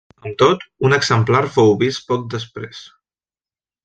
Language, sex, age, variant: Catalan, male, 30-39, Central